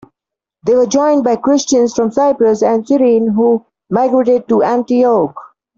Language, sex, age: English, male, 19-29